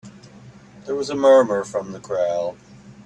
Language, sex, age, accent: English, male, 50-59, United States English